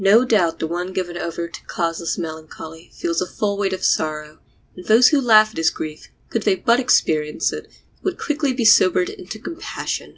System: none